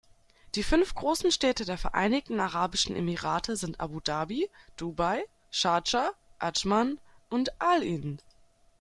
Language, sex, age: German, female, 19-29